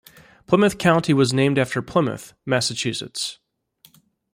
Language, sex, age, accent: English, male, 30-39, United States English